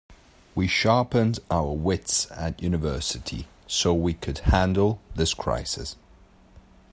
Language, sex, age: English, male, 30-39